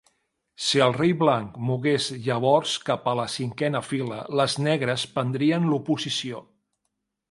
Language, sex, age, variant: Catalan, male, 40-49, Central